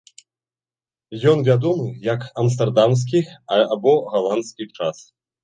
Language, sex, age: Belarusian, male, 30-39